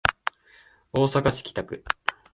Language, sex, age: Japanese, male, 19-29